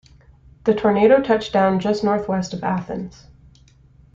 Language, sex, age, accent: English, female, 19-29, United States English